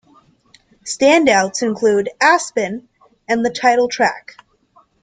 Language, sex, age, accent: English, female, 19-29, United States English